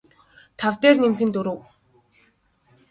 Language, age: Mongolian, 19-29